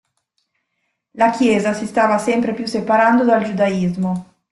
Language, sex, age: Italian, female, 40-49